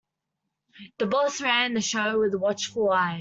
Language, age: English, under 19